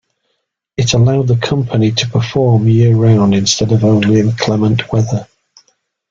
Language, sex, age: English, male, 60-69